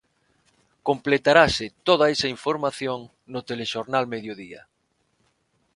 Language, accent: Galician, Normativo (estándar); Neofalante